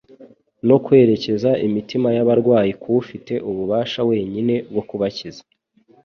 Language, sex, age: Kinyarwanda, male, 19-29